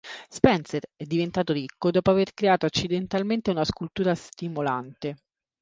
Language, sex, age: Italian, female, 40-49